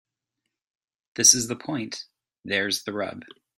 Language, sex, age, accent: English, male, 30-39, United States English